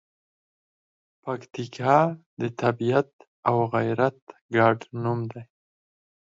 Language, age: Pashto, 30-39